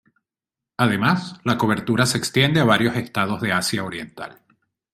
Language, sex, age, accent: Spanish, male, 40-49, Caribe: Cuba, Venezuela, Puerto Rico, República Dominicana, Panamá, Colombia caribeña, México caribeño, Costa del golfo de México